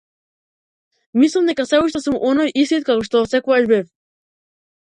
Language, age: Macedonian, 40-49